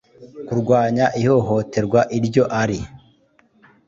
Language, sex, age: Kinyarwanda, male, 19-29